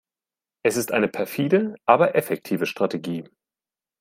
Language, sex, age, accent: German, male, 19-29, Deutschland Deutsch